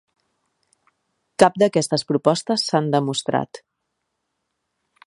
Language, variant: Catalan, Central